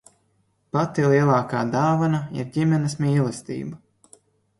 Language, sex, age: Latvian, male, 19-29